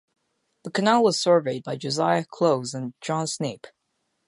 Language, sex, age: English, male, under 19